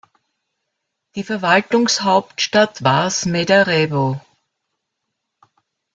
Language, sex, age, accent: German, female, 70-79, Österreichisches Deutsch